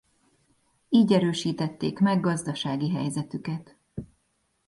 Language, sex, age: Hungarian, female, 40-49